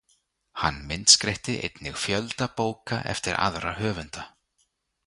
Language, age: Icelandic, 30-39